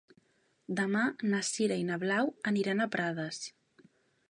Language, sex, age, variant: Catalan, female, 19-29, Central